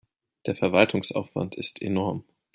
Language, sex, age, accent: German, male, 30-39, Deutschland Deutsch